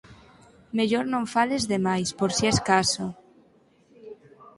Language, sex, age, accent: Galician, female, 19-29, Normativo (estándar)